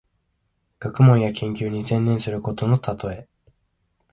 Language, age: Japanese, 19-29